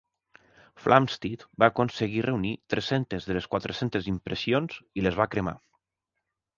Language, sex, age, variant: Catalan, male, 30-39, Central